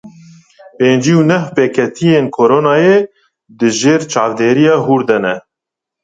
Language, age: Kurdish, 30-39